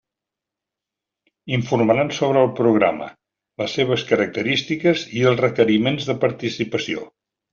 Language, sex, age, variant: Catalan, male, 70-79, Central